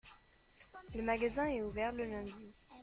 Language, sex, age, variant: French, female, under 19, Français de métropole